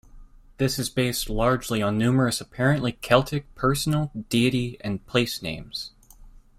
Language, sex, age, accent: English, male, 19-29, United States English